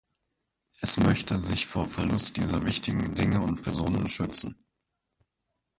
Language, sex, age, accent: German, male, 19-29, Deutschland Deutsch